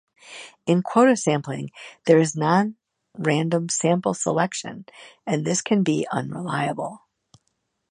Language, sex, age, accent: English, female, 50-59, United States English